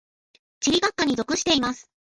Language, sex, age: Japanese, female, 30-39